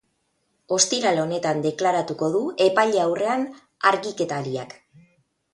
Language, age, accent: Basque, 30-39, Erdialdekoa edo Nafarra (Gipuzkoa, Nafarroa)